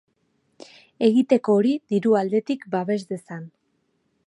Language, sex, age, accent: Basque, female, 30-39, Erdialdekoa edo Nafarra (Gipuzkoa, Nafarroa)